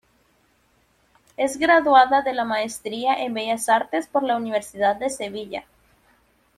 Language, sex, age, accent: Spanish, female, 19-29, América central